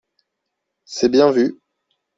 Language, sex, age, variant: French, male, 19-29, Français de métropole